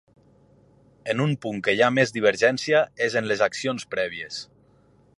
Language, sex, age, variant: Catalan, male, 30-39, Nord-Occidental